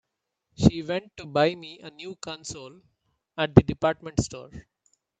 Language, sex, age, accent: English, male, 30-39, India and South Asia (India, Pakistan, Sri Lanka)